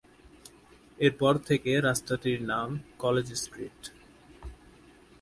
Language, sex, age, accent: Bengali, male, 19-29, Standard Bengali